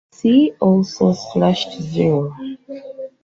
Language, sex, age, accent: English, female, 30-39, England English